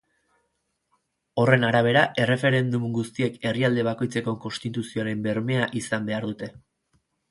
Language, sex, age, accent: Basque, male, 30-39, Erdialdekoa edo Nafarra (Gipuzkoa, Nafarroa)